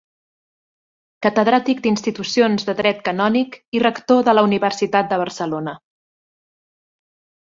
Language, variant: Catalan, Central